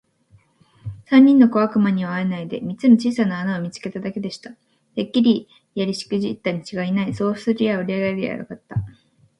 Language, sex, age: Japanese, female, 19-29